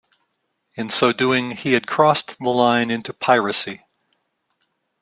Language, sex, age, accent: English, male, 60-69, United States English